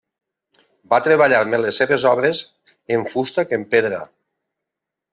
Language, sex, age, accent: Catalan, male, 50-59, valencià